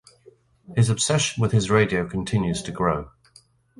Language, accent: English, England English